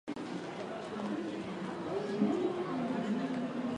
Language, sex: Japanese, female